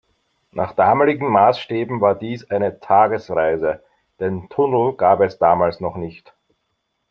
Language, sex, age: German, male, 50-59